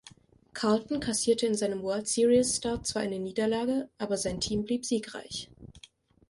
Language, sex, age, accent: German, female, 19-29, Deutschland Deutsch